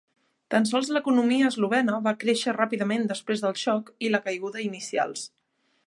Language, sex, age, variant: Catalan, female, 19-29, Central